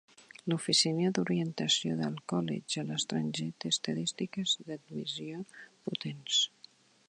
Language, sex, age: Catalan, female, 40-49